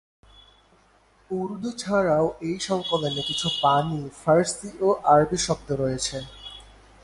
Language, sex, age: Bengali, male, 19-29